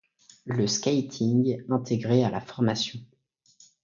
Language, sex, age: French, male, under 19